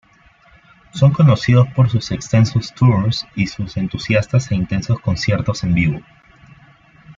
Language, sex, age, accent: Spanish, male, 19-29, Andino-Pacífico: Colombia, Perú, Ecuador, oeste de Bolivia y Venezuela andina